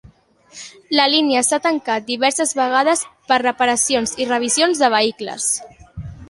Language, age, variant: Catalan, under 19, Central